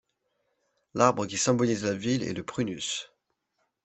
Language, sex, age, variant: French, male, 19-29, Français de métropole